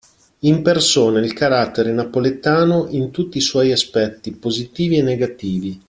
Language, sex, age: Italian, male, 40-49